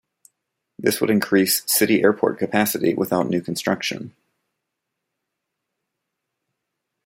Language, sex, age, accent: English, male, 30-39, United States English